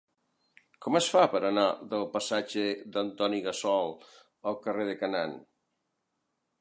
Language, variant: Catalan, Central